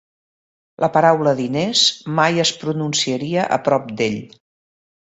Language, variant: Catalan, Central